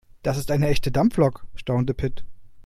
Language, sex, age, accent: German, male, 30-39, Deutschland Deutsch